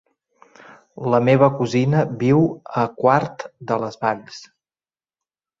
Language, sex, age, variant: Catalan, male, 40-49, Central